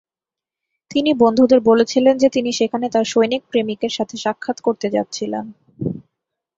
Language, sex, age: Bengali, female, 19-29